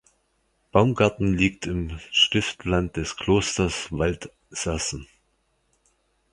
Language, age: German, 40-49